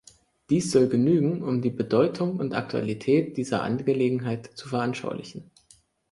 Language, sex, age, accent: German, male, 19-29, Deutschland Deutsch